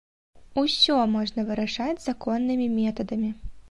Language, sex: Belarusian, female